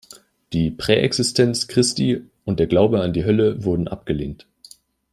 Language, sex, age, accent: German, male, 19-29, Deutschland Deutsch